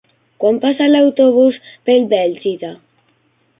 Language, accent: Catalan, valencià